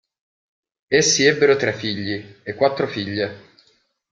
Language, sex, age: Italian, male, 19-29